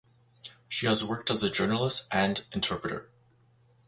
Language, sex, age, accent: English, male, 19-29, Canadian English